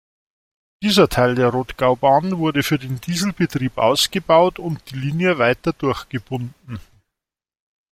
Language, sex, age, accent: German, male, 50-59, Deutschland Deutsch